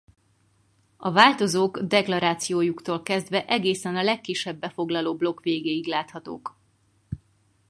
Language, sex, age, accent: Hungarian, female, 30-39, budapesti